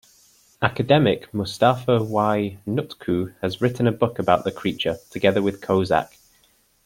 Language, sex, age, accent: English, male, 19-29, England English